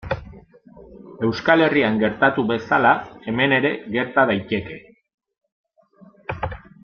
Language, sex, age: Basque, male, 30-39